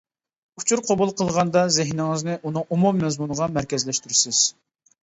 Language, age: Uyghur, 30-39